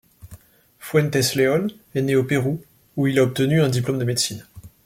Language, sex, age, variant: French, male, 19-29, Français de métropole